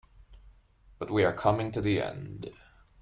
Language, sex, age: English, male, 19-29